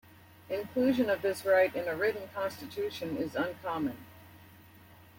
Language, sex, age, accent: English, female, 40-49, United States English